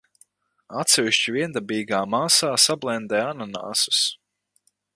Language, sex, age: Latvian, male, 19-29